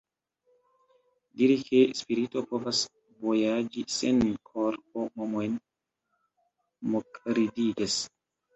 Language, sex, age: Esperanto, male, 19-29